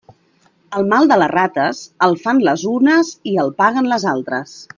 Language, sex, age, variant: Catalan, female, 40-49, Central